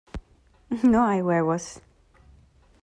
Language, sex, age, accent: Spanish, female, 30-39, Andino-Pacífico: Colombia, Perú, Ecuador, oeste de Bolivia y Venezuela andina